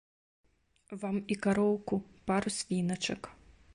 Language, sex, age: Belarusian, female, 30-39